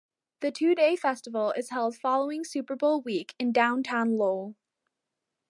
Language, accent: English, United States English